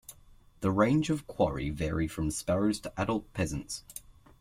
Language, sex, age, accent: English, male, under 19, Australian English